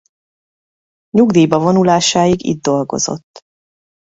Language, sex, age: Hungarian, female, 30-39